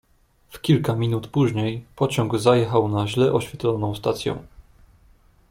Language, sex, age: Polish, male, 19-29